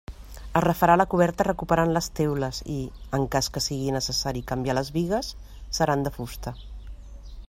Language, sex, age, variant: Catalan, female, 50-59, Central